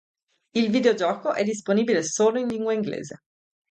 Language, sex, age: Italian, female, 30-39